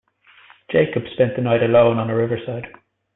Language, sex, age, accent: English, male, 19-29, Irish English